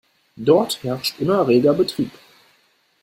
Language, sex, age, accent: German, male, under 19, Deutschland Deutsch